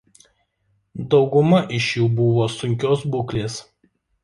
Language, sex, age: Lithuanian, male, 19-29